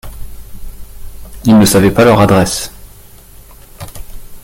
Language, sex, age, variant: French, male, 30-39, Français de métropole